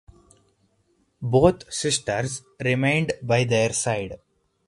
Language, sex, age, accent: English, male, 19-29, India and South Asia (India, Pakistan, Sri Lanka)